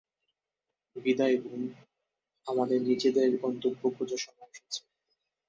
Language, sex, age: Bengali, male, 19-29